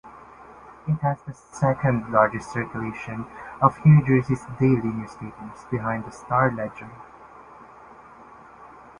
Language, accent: English, Filipino